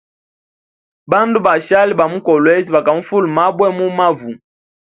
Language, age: Hemba, 19-29